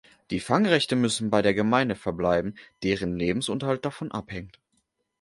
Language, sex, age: German, male, 19-29